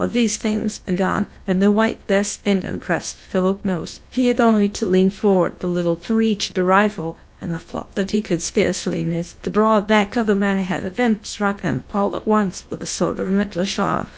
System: TTS, GlowTTS